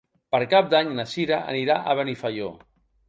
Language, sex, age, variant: Catalan, male, 50-59, Balear